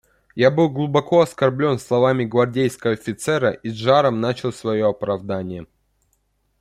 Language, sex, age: Russian, male, under 19